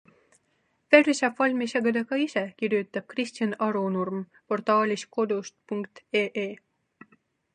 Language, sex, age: Estonian, female, 19-29